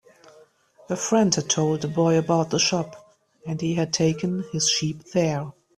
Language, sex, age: English, female, 50-59